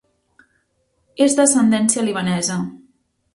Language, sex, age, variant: Catalan, female, 19-29, Central